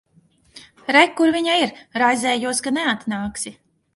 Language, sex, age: Latvian, female, 40-49